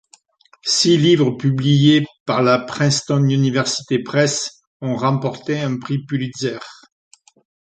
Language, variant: French, Français de métropole